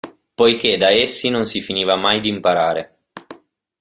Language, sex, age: Italian, male, 19-29